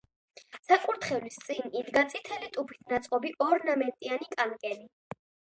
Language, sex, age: Georgian, female, under 19